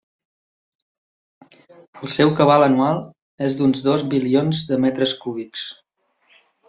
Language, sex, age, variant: Catalan, male, 40-49, Septentrional